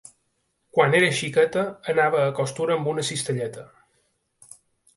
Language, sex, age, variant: Catalan, male, 30-39, Balear